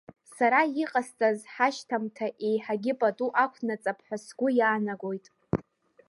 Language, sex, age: Abkhazian, female, 19-29